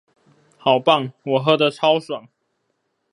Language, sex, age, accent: Chinese, male, 19-29, 出生地：臺北市; 出生地：新北市